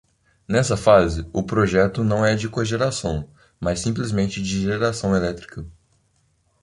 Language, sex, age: Portuguese, male, 19-29